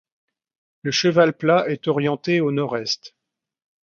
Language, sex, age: French, male, 60-69